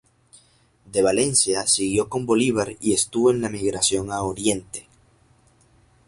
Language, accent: Spanish, Caribe: Cuba, Venezuela, Puerto Rico, República Dominicana, Panamá, Colombia caribeña, México caribeño, Costa del golfo de México